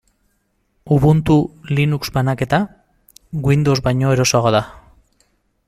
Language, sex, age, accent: Basque, male, 30-39, Mendebalekoa (Araba, Bizkaia, Gipuzkoako mendebaleko herri batzuk)